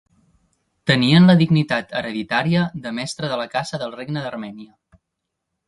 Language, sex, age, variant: Catalan, male, 19-29, Central